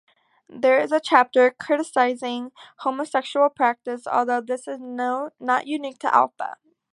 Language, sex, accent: English, female, United States English